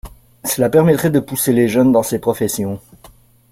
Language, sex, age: French, male, 40-49